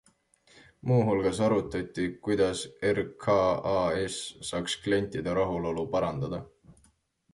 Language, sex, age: Estonian, male, 19-29